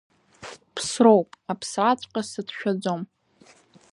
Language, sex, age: Abkhazian, female, under 19